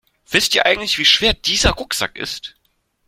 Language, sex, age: German, male, 19-29